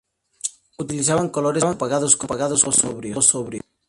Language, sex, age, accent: Spanish, male, 19-29, México